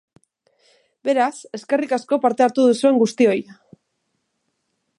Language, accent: Basque, Mendebalekoa (Araba, Bizkaia, Gipuzkoako mendebaleko herri batzuk)